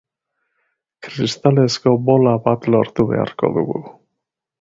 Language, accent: Basque, Mendebalekoa (Araba, Bizkaia, Gipuzkoako mendebaleko herri batzuk)